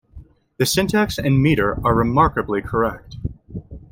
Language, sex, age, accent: English, male, 19-29, United States English